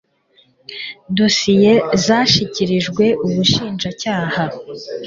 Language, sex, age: Kinyarwanda, female, 19-29